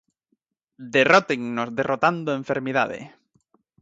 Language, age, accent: Galician, 19-29, Atlántico (seseo e gheada); Normativo (estándar)